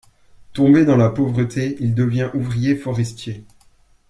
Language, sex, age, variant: French, male, 19-29, Français de métropole